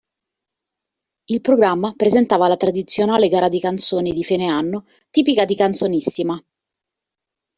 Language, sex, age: Italian, female, 40-49